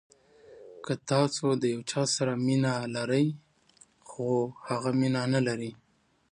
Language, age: Pashto, 19-29